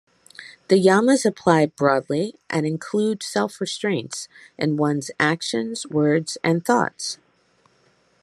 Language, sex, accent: English, female, United States English